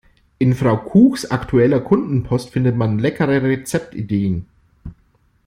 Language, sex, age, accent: German, male, 40-49, Deutschland Deutsch